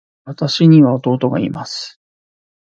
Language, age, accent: Japanese, 50-59, 標準語